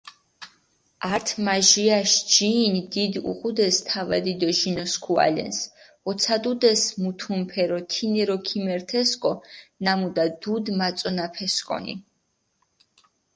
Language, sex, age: Mingrelian, female, 19-29